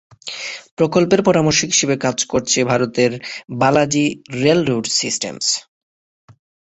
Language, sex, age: Bengali, male, 19-29